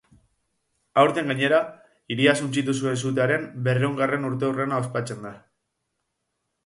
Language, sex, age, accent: Basque, male, 19-29, Mendebalekoa (Araba, Bizkaia, Gipuzkoako mendebaleko herri batzuk)